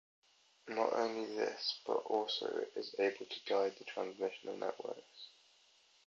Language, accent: English, England English